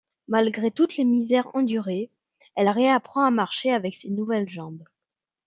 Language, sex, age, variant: French, male, under 19, Français de métropole